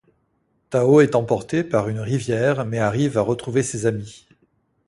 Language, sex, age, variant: French, male, 60-69, Français de métropole